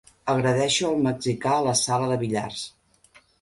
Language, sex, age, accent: Catalan, female, 50-59, nord-oriental